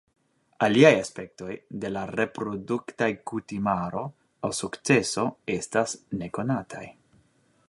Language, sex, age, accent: Esperanto, male, 19-29, Internacia